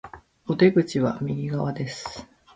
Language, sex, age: Japanese, female, 40-49